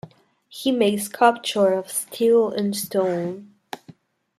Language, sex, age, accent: English, female, under 19, United States English